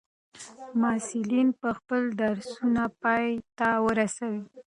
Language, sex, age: Pashto, female, 19-29